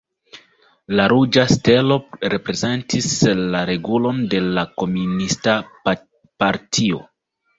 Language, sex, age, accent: Esperanto, male, 19-29, Internacia